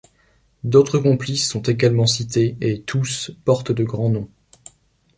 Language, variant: French, Français de métropole